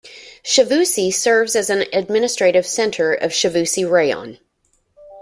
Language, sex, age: English, female, 30-39